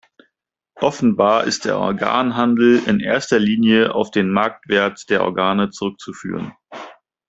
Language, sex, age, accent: German, male, 19-29, Deutschland Deutsch